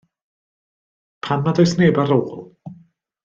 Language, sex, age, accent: Welsh, male, 30-39, Y Deyrnas Unedig Cymraeg